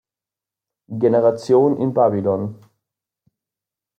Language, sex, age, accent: German, male, 19-29, Österreichisches Deutsch